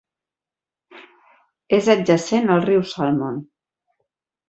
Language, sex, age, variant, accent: Catalan, female, 40-49, Central, tarragoní